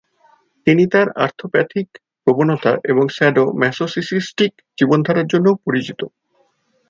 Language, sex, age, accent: Bengali, male, 30-39, Native